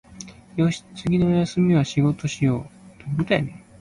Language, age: Japanese, 19-29